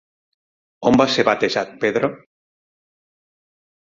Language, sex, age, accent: Catalan, male, 40-49, central; nord-occidental